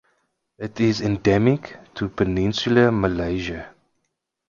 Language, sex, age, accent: English, male, 30-39, Southern African (South Africa, Zimbabwe, Namibia)